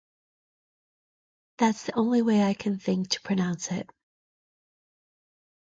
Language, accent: English, United States English